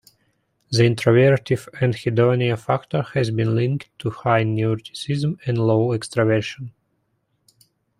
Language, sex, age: English, male, 19-29